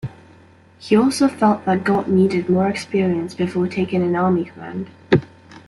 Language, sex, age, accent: English, female, under 19, England English